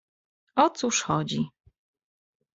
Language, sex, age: Polish, female, 30-39